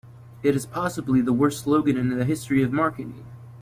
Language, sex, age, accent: English, female, 19-29, United States English